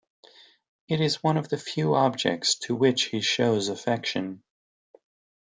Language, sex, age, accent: English, male, 30-39, United States English